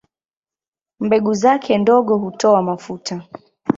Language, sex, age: Swahili, female, 19-29